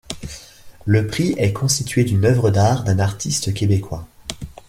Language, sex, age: French, male, 40-49